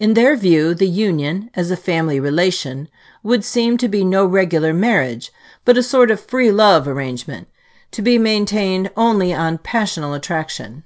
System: none